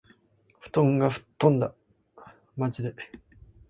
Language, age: Japanese, 19-29